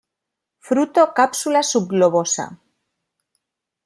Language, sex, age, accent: Spanish, female, 40-49, España: Norte peninsular (Asturias, Castilla y León, Cantabria, País Vasco, Navarra, Aragón, La Rioja, Guadalajara, Cuenca)